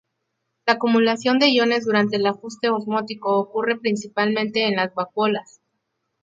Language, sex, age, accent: Spanish, female, 30-39, México